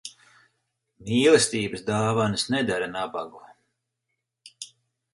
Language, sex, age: Latvian, male, 50-59